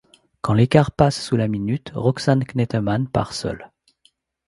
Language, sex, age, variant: French, male, 40-49, Français de métropole